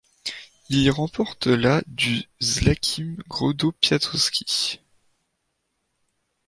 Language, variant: French, Français de métropole